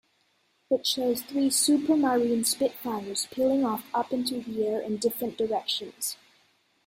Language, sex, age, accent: English, male, under 19, Australian English